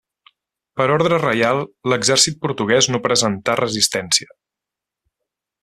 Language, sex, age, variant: Catalan, male, 30-39, Central